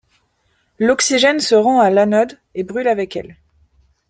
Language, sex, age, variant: French, female, 19-29, Français de métropole